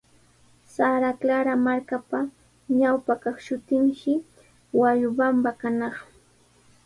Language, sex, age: Sihuas Ancash Quechua, female, 30-39